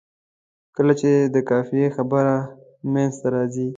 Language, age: Pashto, 19-29